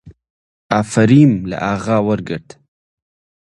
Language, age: Central Kurdish, 19-29